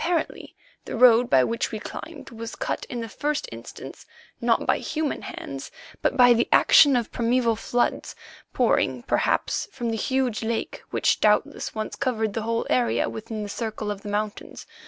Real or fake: real